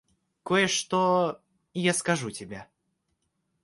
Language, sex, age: Russian, male, under 19